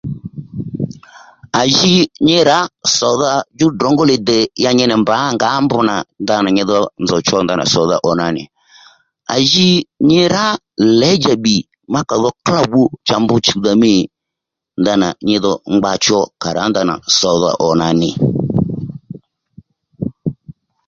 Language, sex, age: Lendu, male, 60-69